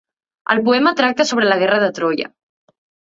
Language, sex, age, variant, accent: Catalan, female, 19-29, Central, Barceloní